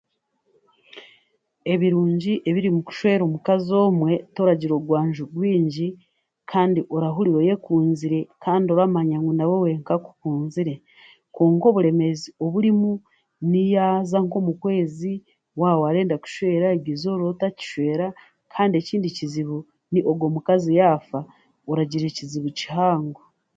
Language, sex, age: Chiga, female, 40-49